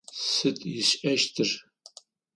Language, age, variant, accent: Adyghe, 60-69, Адыгабзэ (Кирил, пстэумэ зэдыряе), Кıэмгуй (Çemguy)